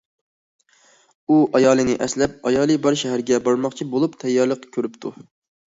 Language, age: Uyghur, 19-29